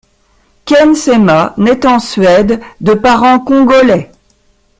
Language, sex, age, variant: French, female, 50-59, Français de métropole